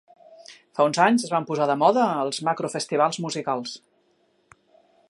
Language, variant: Catalan, Central